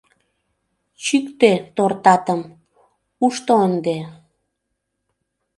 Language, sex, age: Mari, female, 30-39